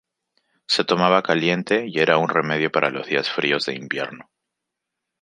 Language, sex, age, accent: Spanish, male, 19-29, Andino-Pacífico: Colombia, Perú, Ecuador, oeste de Bolivia y Venezuela andina